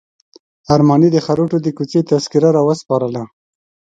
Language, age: Pashto, 30-39